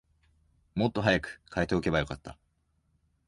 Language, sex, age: Japanese, male, 19-29